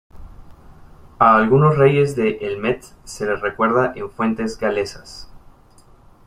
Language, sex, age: Spanish, male, 30-39